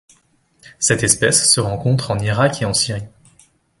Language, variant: French, Français de métropole